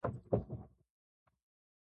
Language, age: Japanese, 19-29